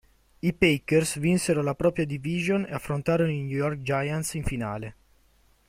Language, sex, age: Italian, male, 19-29